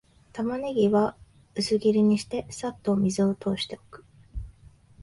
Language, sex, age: Japanese, female, 19-29